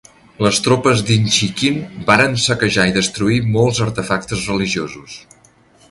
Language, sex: Catalan, male